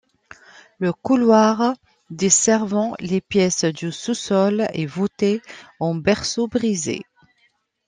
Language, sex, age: French, female, 40-49